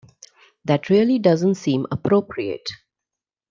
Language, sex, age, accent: English, female, 40-49, India and South Asia (India, Pakistan, Sri Lanka)